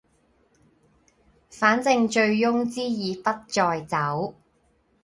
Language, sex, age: Cantonese, male, 30-39